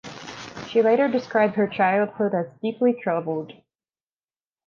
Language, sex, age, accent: English, female, 19-29, United States English